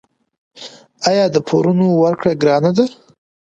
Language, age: Pashto, 19-29